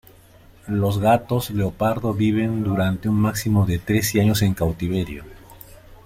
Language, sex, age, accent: Spanish, male, 50-59, Andino-Pacífico: Colombia, Perú, Ecuador, oeste de Bolivia y Venezuela andina